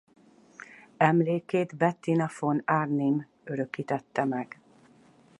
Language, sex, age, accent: Hungarian, female, 40-49, budapesti